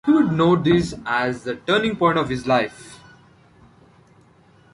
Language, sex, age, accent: English, male, 19-29, India and South Asia (India, Pakistan, Sri Lanka)